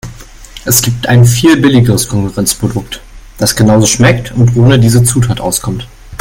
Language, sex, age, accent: German, male, 19-29, Deutschland Deutsch